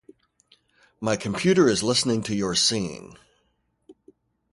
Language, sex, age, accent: English, male, 50-59, United States English